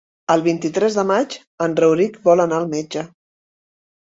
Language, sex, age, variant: Catalan, female, 50-59, Central